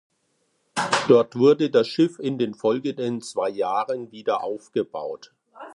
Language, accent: German, Deutschland Deutsch